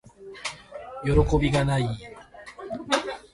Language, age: Japanese, 19-29